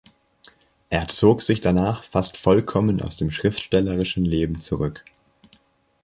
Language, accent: German, Deutschland Deutsch